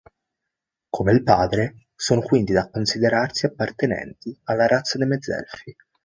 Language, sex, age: Italian, male, 19-29